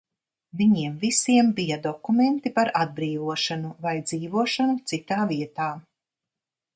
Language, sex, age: Latvian, female, 60-69